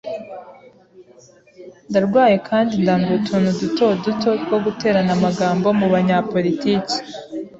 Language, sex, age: Kinyarwanda, female, 19-29